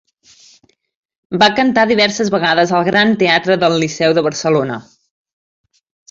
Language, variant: Catalan, Central